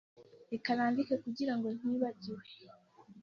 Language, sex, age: Kinyarwanda, female, 19-29